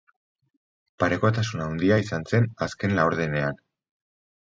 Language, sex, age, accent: Basque, male, 40-49, Erdialdekoa edo Nafarra (Gipuzkoa, Nafarroa)